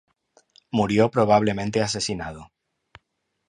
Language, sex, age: Spanish, male, 40-49